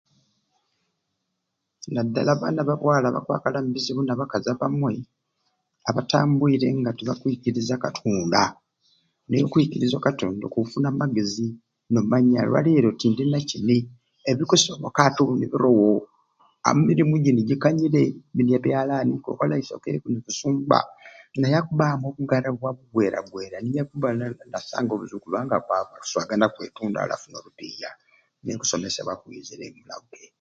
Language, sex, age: Ruuli, male, 70-79